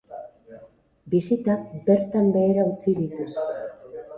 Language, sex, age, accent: Basque, female, 50-59, Erdialdekoa edo Nafarra (Gipuzkoa, Nafarroa)